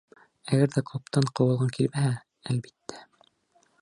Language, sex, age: Bashkir, male, 30-39